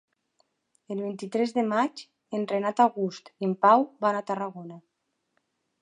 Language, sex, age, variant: Catalan, female, 19-29, Nord-Occidental